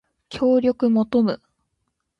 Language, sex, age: Japanese, female, 19-29